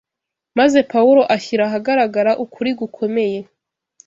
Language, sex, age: Kinyarwanda, female, 19-29